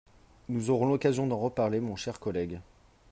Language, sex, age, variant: French, male, 30-39, Français de métropole